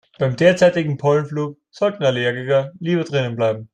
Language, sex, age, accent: German, male, 19-29, Österreichisches Deutsch